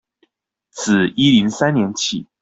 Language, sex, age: Chinese, male, 19-29